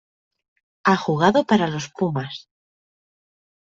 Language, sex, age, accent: Spanish, female, 19-29, España: Sur peninsular (Andalucia, Extremadura, Murcia)